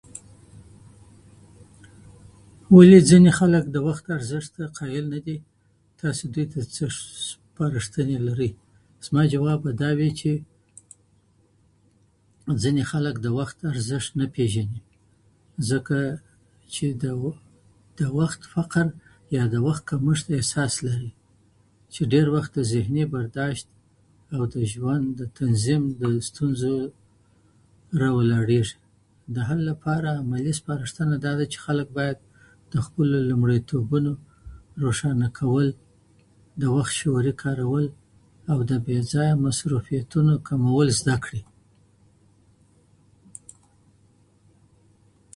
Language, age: Pashto, 60-69